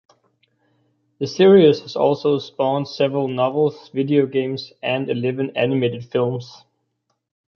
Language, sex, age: English, male, 30-39